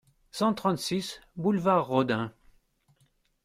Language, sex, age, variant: French, male, 60-69, Français de métropole